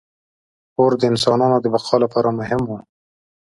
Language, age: Pashto, 30-39